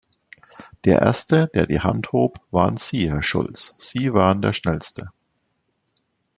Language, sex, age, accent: German, male, 40-49, Deutschland Deutsch